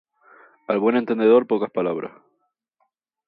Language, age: Spanish, 19-29